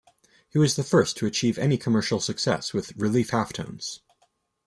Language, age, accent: English, 19-29, United States English